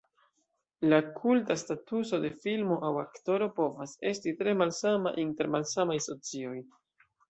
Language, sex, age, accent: Esperanto, male, under 19, Internacia